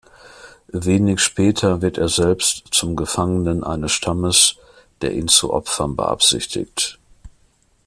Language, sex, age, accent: German, male, 50-59, Deutschland Deutsch